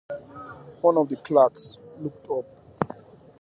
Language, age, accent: English, 30-39, England English